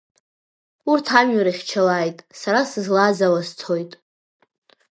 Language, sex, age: Abkhazian, female, 19-29